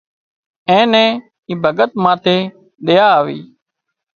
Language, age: Wadiyara Koli, 30-39